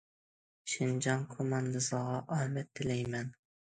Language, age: Uyghur, 19-29